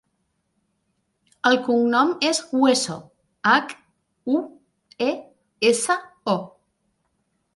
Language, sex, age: Catalan, female, 40-49